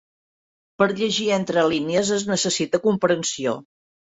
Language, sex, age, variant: Catalan, female, 60-69, Central